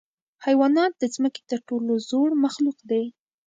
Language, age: Pashto, 19-29